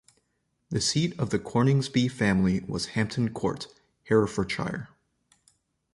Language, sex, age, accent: English, male, 30-39, Canadian English